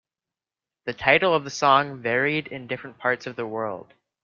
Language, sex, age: English, male, under 19